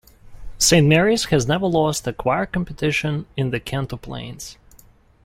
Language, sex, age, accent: English, male, 19-29, United States English